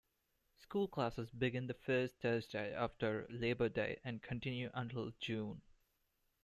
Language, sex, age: English, male, 19-29